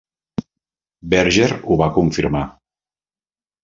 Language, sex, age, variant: Catalan, male, 50-59, Central